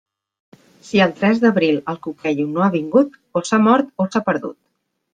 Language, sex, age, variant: Catalan, female, 40-49, Central